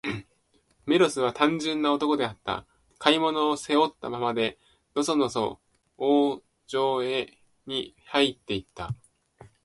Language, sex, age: Japanese, male, under 19